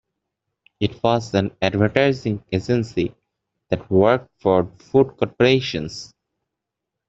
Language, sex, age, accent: English, male, 19-29, United States English